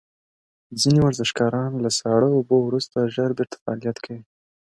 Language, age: Pashto, 19-29